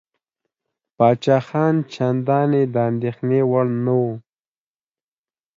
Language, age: Pashto, 19-29